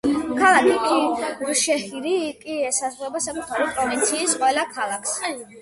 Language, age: Georgian, 30-39